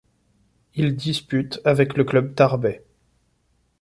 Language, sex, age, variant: French, male, 30-39, Français de métropole